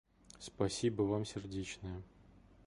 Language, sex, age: Russian, male, 30-39